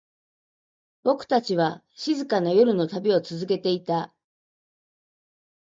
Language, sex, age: Japanese, female, 50-59